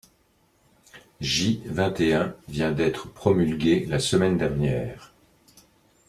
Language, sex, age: French, male, 60-69